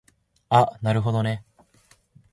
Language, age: Japanese, 19-29